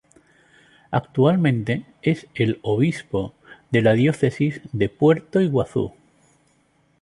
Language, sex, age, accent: Spanish, male, 50-59, España: Sur peninsular (Andalucia, Extremadura, Murcia)